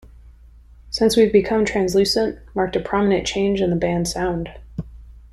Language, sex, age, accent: English, female, 30-39, United States English